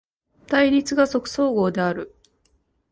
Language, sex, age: Japanese, female, 19-29